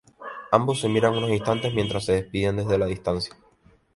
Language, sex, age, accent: Spanish, male, 19-29, España: Islas Canarias